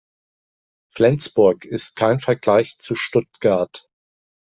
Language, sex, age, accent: German, male, 60-69, Deutschland Deutsch